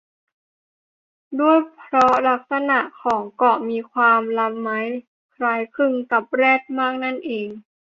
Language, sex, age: Thai, female, 19-29